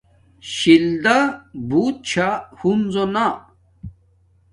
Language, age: Domaaki, 40-49